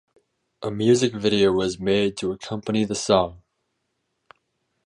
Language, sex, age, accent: English, male, 19-29, United States English